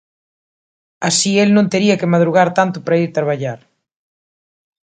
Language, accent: Galician, Atlántico (seseo e gheada)